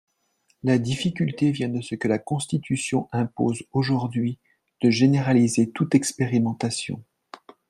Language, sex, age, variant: French, male, 40-49, Français de métropole